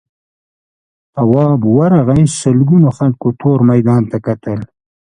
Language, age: Pashto, 70-79